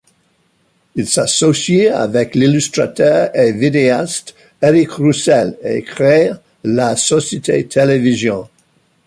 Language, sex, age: French, male, 60-69